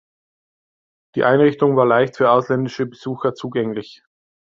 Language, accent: German, Deutschland Deutsch